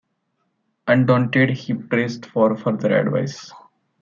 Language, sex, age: English, male, 19-29